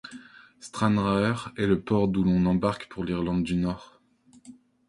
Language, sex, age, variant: French, male, 19-29, Français de métropole